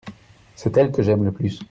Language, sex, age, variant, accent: French, male, 30-39, Français d'Europe, Français de Belgique